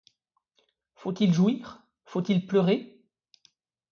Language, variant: French, Français de métropole